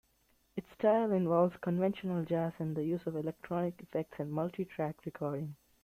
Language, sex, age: English, male, 19-29